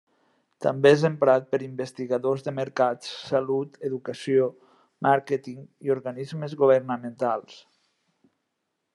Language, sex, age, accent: Catalan, male, 50-59, valencià